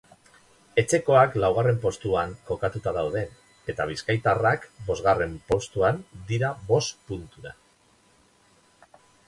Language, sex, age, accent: Basque, male, 50-59, Mendebalekoa (Araba, Bizkaia, Gipuzkoako mendebaleko herri batzuk)